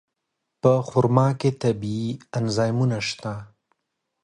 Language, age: Pashto, 30-39